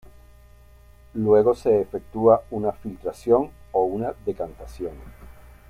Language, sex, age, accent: Spanish, male, 50-59, Caribe: Cuba, Venezuela, Puerto Rico, República Dominicana, Panamá, Colombia caribeña, México caribeño, Costa del golfo de México